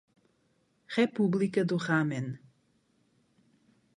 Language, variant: Portuguese, Portuguese (Portugal)